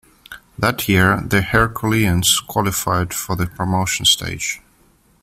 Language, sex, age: English, male, 30-39